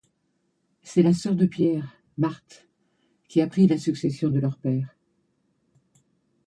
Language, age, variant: French, 60-69, Français de métropole